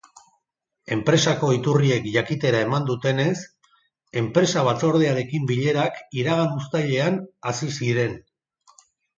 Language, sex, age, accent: Basque, male, 50-59, Mendebalekoa (Araba, Bizkaia, Gipuzkoako mendebaleko herri batzuk)